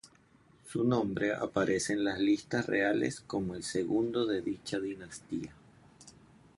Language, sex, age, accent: Spanish, male, 40-49, Caribe: Cuba, Venezuela, Puerto Rico, República Dominicana, Panamá, Colombia caribeña, México caribeño, Costa del golfo de México